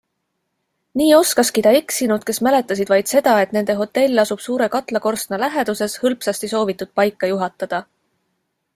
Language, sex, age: Estonian, female, 40-49